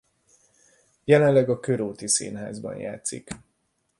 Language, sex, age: Hungarian, male, 50-59